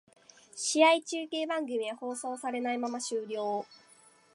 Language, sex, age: Japanese, female, 19-29